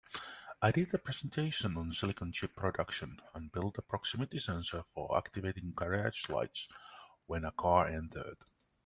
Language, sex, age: English, male, 30-39